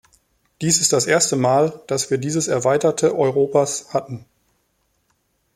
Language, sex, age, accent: German, male, 30-39, Deutschland Deutsch